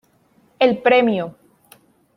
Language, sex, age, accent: Spanish, female, 19-29, España: Sur peninsular (Andalucia, Extremadura, Murcia)